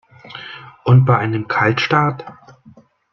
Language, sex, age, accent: German, male, 19-29, Deutschland Deutsch